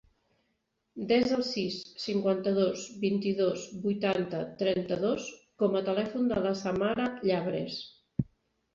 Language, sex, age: Catalan, female, 40-49